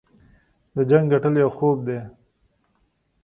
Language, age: Pashto, 30-39